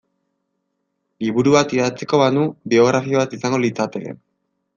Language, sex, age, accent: Basque, male, 19-29, Erdialdekoa edo Nafarra (Gipuzkoa, Nafarroa)